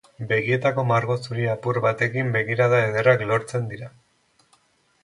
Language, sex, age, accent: Basque, male, 40-49, Mendebalekoa (Araba, Bizkaia, Gipuzkoako mendebaleko herri batzuk)